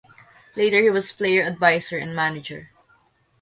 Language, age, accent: English, 19-29, United States English; Filipino